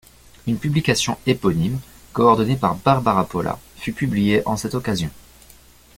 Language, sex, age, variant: French, male, 19-29, Français de métropole